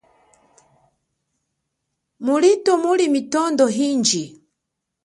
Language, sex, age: Chokwe, female, 30-39